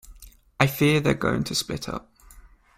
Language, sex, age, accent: English, male, 19-29, England English